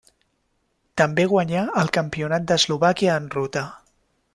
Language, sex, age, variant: Catalan, male, 19-29, Central